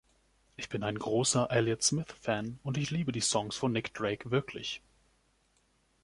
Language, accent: German, Deutschland Deutsch